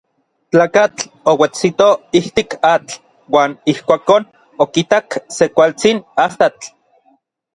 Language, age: Orizaba Nahuatl, 30-39